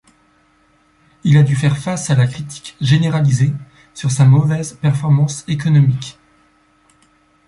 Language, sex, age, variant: French, male, 40-49, Français de métropole